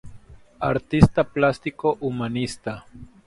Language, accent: Spanish, México